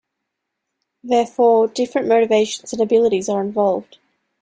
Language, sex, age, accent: English, female, 19-29, Australian English